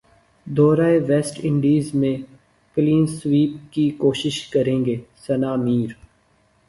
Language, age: Urdu, 19-29